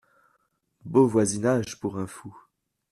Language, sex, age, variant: French, male, 19-29, Français de métropole